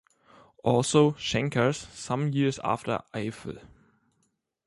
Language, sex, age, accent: English, male, 19-29, United States English